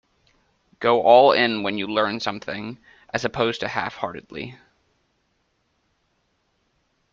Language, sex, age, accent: English, male, 19-29, United States English